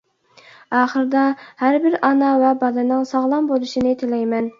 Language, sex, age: Uyghur, female, 19-29